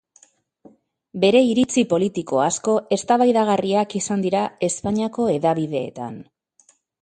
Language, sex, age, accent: Basque, female, 40-49, Mendebalekoa (Araba, Bizkaia, Gipuzkoako mendebaleko herri batzuk)